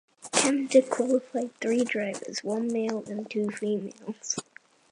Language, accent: English, England English